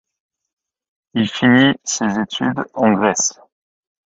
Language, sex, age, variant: French, male, 19-29, Français de métropole